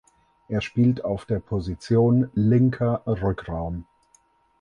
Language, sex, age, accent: German, male, 30-39, Deutschland Deutsch